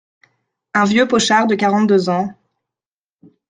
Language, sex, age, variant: French, female, 19-29, Français de métropole